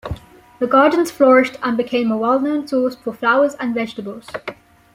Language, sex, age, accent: English, female, under 19, England English